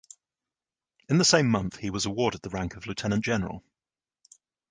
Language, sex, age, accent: English, male, 30-39, England English